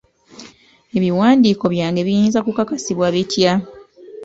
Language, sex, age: Ganda, female, 30-39